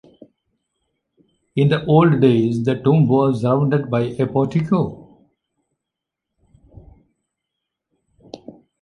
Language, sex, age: English, male, 70-79